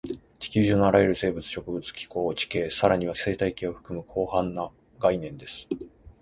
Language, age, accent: Japanese, 30-39, 関西